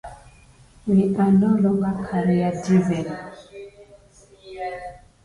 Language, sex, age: English, female, 40-49